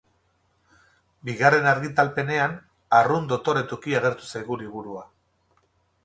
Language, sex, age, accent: Basque, male, 50-59, Erdialdekoa edo Nafarra (Gipuzkoa, Nafarroa)